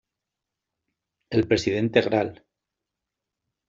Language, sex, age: Spanish, male, 50-59